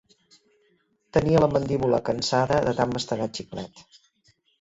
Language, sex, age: Catalan, female, 60-69